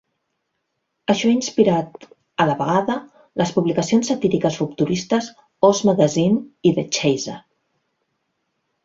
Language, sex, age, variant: Catalan, female, 40-49, Central